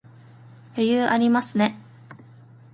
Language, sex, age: Japanese, female, 19-29